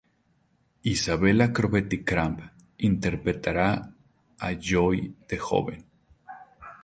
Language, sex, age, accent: Spanish, male, 30-39, México